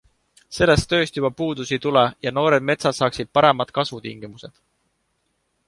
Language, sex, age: Estonian, male, 19-29